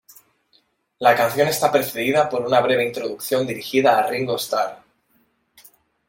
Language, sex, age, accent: Spanish, male, 19-29, España: Norte peninsular (Asturias, Castilla y León, Cantabria, País Vasco, Navarra, Aragón, La Rioja, Guadalajara, Cuenca)